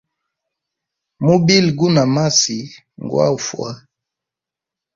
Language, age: Hemba, 19-29